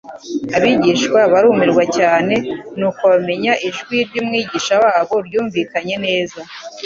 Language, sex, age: Kinyarwanda, female, 50-59